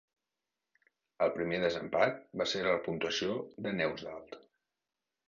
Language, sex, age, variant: Catalan, male, 40-49, Central